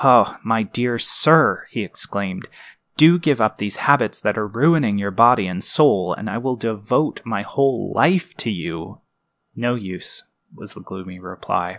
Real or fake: real